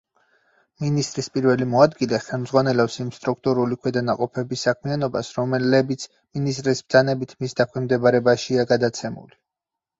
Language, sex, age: Georgian, male, 30-39